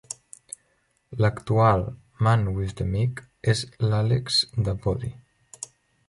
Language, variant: Catalan, Central